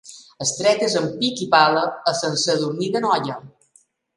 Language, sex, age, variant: Catalan, female, 40-49, Balear